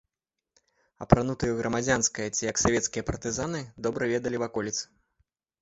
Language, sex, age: Belarusian, male, 30-39